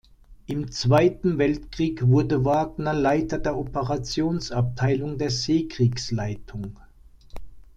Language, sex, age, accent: German, male, 60-69, Deutschland Deutsch